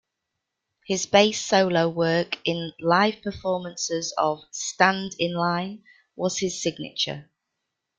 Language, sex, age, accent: English, female, 40-49, England English